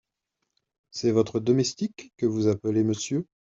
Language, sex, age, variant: French, male, 40-49, Français de métropole